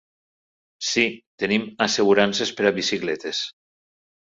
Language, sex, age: Catalan, male, 60-69